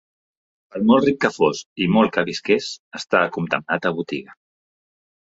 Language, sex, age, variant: Catalan, male, 40-49, Central